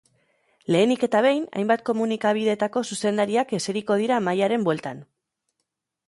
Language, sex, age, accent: Basque, female, 30-39, Erdialdekoa edo Nafarra (Gipuzkoa, Nafarroa)